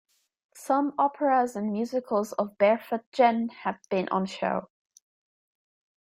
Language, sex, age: English, female, 19-29